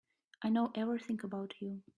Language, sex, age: English, female, 19-29